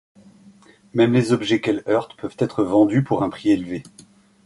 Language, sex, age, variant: French, male, 40-49, Français de métropole